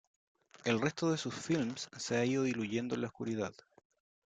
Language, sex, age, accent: Spanish, male, 30-39, Chileno: Chile, Cuyo